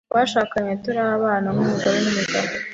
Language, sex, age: Kinyarwanda, female, 19-29